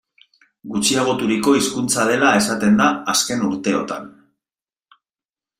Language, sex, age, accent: Basque, male, 30-39, Mendebalekoa (Araba, Bizkaia, Gipuzkoako mendebaleko herri batzuk)